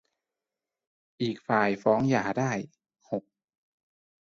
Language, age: Thai, 19-29